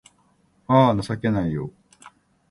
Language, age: Japanese, 60-69